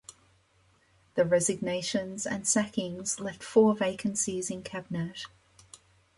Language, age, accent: English, 50-59, Australian English